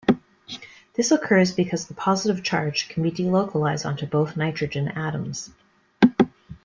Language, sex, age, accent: English, female, 19-29, Canadian English